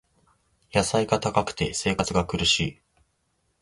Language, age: Japanese, 19-29